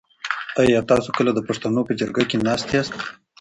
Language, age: Pashto, 40-49